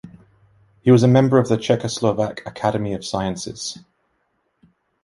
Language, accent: English, England English